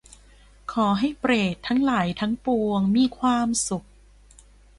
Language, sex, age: Thai, female, 19-29